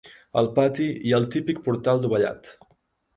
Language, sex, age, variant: Catalan, male, 19-29, Central